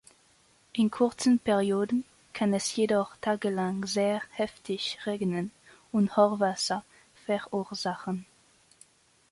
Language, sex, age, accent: German, female, 19-29, Deutschland Deutsch